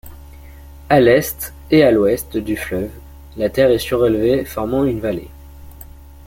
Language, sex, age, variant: French, male, under 19, Français de métropole